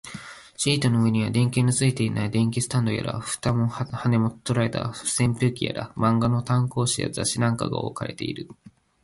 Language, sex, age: Japanese, male, 19-29